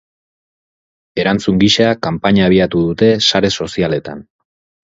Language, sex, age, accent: Basque, male, 30-39, Erdialdekoa edo Nafarra (Gipuzkoa, Nafarroa)